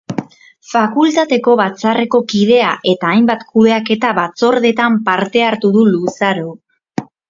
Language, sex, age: Basque, female, 19-29